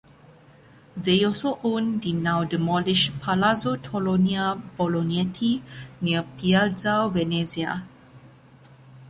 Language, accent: English, Malaysian English